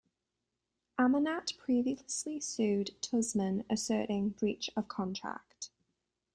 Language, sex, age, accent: English, female, 30-39, England English